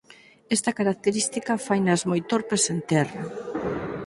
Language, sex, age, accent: Galician, female, 50-59, Normativo (estándar)